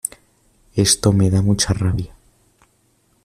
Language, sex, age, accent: Spanish, male, under 19, España: Centro-Sur peninsular (Madrid, Toledo, Castilla-La Mancha)